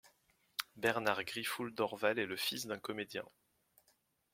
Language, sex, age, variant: French, male, 19-29, Français de métropole